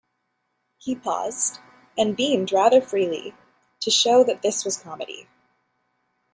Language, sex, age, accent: English, female, 30-39, United States English